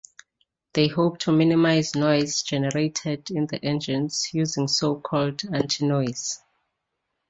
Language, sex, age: English, female, 40-49